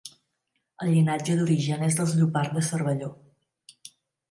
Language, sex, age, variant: Catalan, female, 50-59, Central